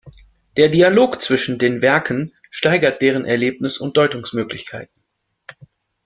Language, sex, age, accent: German, male, 30-39, Deutschland Deutsch